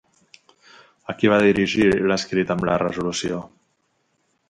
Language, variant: Catalan, Central